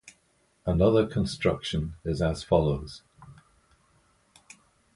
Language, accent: English, Northern Irish